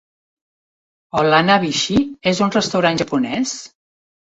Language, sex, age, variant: Catalan, female, 70-79, Central